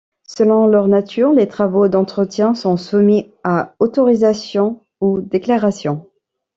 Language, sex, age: French, female, 30-39